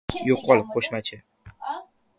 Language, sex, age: Uzbek, male, 19-29